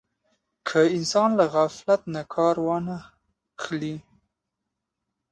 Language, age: Pashto, 19-29